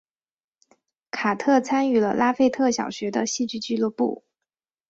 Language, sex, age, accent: Chinese, female, 19-29, 出生地：江苏省